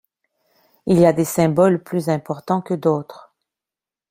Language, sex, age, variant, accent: French, female, 40-49, Français d'Amérique du Nord, Français du Canada